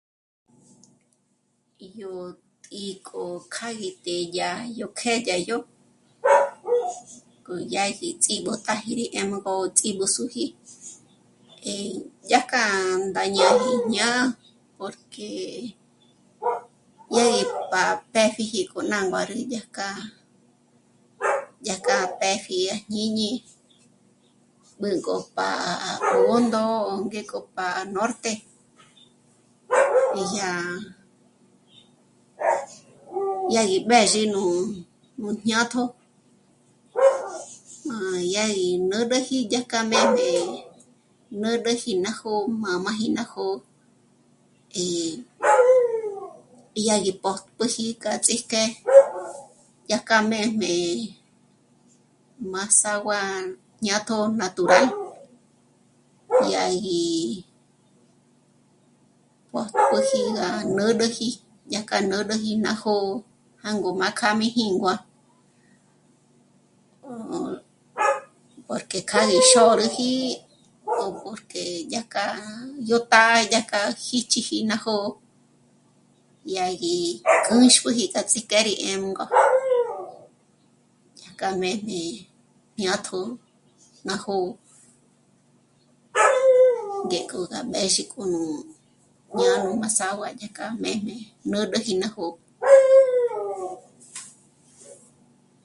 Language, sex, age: Michoacán Mazahua, female, 60-69